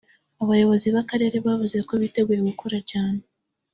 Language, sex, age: Kinyarwanda, female, under 19